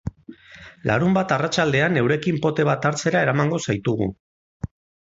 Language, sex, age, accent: Basque, male, 40-49, Mendebalekoa (Araba, Bizkaia, Gipuzkoako mendebaleko herri batzuk)